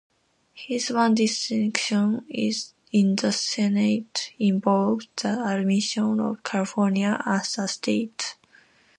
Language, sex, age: English, female, 19-29